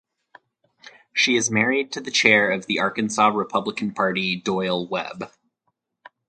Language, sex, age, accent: English, male, 30-39, United States English